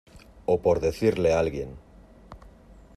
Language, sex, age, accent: Spanish, male, 40-49, España: Norte peninsular (Asturias, Castilla y León, Cantabria, País Vasco, Navarra, Aragón, La Rioja, Guadalajara, Cuenca)